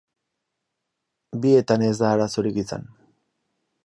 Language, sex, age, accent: Basque, male, 40-49, Mendebalekoa (Araba, Bizkaia, Gipuzkoako mendebaleko herri batzuk)